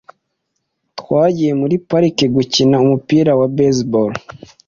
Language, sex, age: Kinyarwanda, male, 19-29